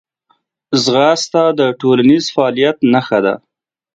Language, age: Pashto, 30-39